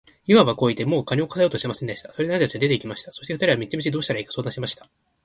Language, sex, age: Japanese, male, 19-29